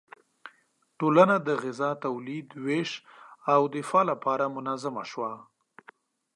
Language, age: Pashto, 30-39